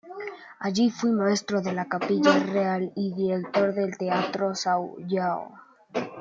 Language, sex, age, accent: Spanish, male, under 19, España: Norte peninsular (Asturias, Castilla y León, Cantabria, País Vasco, Navarra, Aragón, La Rioja, Guadalajara, Cuenca)